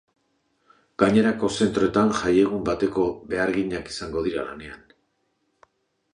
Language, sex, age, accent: Basque, male, 60-69, Mendebalekoa (Araba, Bizkaia, Gipuzkoako mendebaleko herri batzuk)